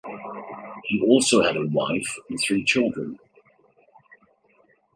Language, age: English, 60-69